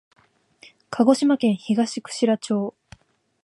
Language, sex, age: Japanese, female, 19-29